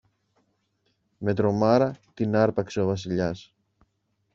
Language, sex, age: Greek, male, 40-49